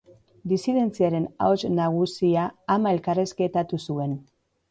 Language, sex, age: Basque, female, 30-39